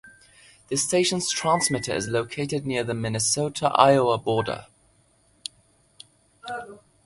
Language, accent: English, England English